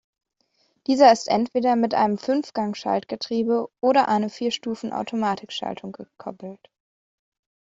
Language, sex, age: German, female, under 19